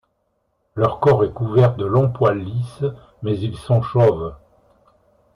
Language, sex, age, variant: French, male, 60-69, Français de métropole